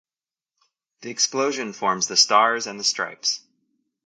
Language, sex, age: English, male, 30-39